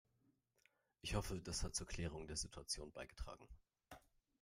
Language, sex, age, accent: German, male, 30-39, Deutschland Deutsch